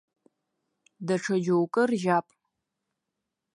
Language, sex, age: Abkhazian, female, under 19